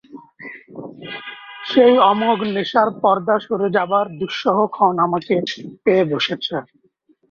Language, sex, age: Bengali, male, 30-39